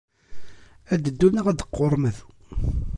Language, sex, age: Kabyle, male, 30-39